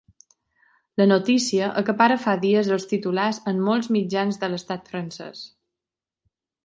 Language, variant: Catalan, Balear